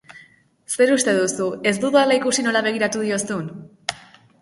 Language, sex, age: Basque, female, under 19